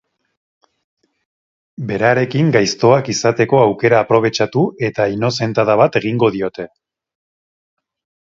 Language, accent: Basque, Erdialdekoa edo Nafarra (Gipuzkoa, Nafarroa)